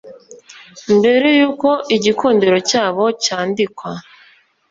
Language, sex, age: Kinyarwanda, female, 19-29